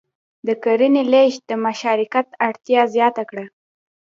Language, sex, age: Pashto, female, under 19